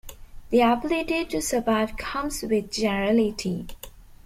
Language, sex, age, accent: English, female, 19-29, India and South Asia (India, Pakistan, Sri Lanka)